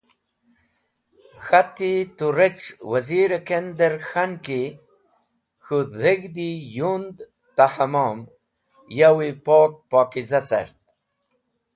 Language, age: Wakhi, 70-79